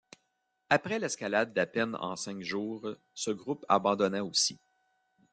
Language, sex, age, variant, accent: French, male, 40-49, Français d'Amérique du Nord, Français du Canada